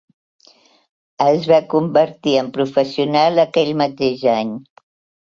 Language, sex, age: Catalan, female, 60-69